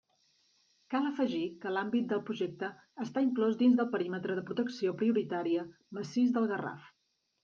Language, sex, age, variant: Catalan, female, 40-49, Central